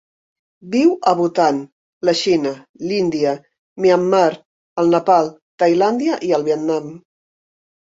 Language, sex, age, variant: Catalan, female, 50-59, Central